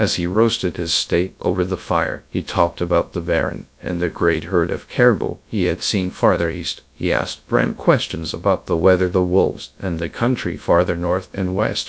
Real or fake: fake